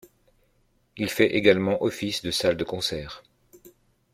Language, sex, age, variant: French, male, 50-59, Français de métropole